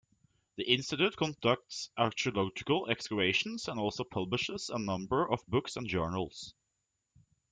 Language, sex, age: English, male, 19-29